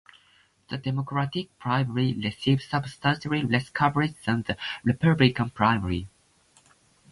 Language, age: English, 19-29